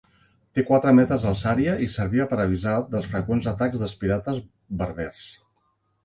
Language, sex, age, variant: Catalan, male, 50-59, Central